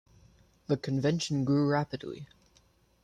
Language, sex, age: English, male, under 19